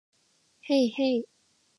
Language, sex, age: Japanese, female, 19-29